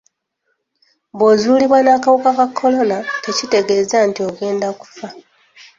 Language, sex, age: Ganda, female, 19-29